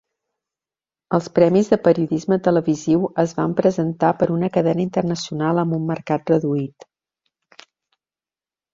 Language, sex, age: Catalan, female, 40-49